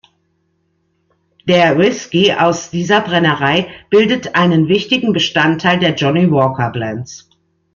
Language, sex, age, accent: German, female, 40-49, Deutschland Deutsch